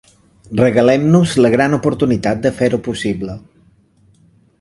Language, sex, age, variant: Catalan, male, 40-49, Balear